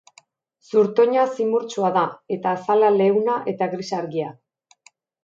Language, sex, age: Basque, female, 40-49